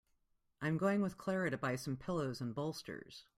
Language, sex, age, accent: English, female, 40-49, United States English